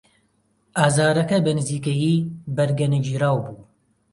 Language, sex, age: Central Kurdish, male, 30-39